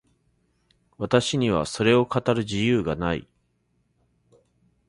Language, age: Japanese, 40-49